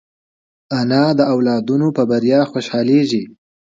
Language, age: Pashto, 19-29